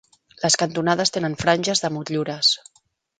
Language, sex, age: Catalan, female, 40-49